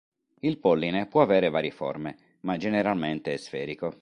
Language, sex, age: Italian, male, 40-49